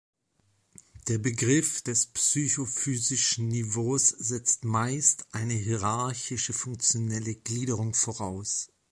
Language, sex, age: German, male, 40-49